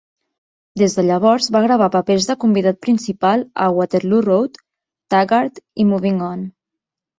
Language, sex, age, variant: Catalan, female, 19-29, Central